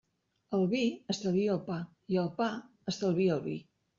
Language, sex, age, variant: Catalan, female, 50-59, Central